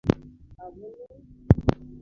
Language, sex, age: Kinyarwanda, female, 19-29